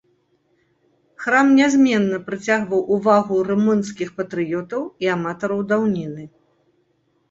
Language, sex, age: Belarusian, female, 50-59